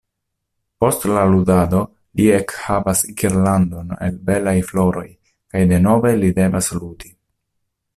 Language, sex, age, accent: Esperanto, male, 30-39, Internacia